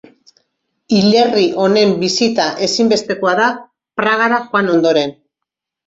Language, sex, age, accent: Basque, female, 50-59, Mendebalekoa (Araba, Bizkaia, Gipuzkoako mendebaleko herri batzuk)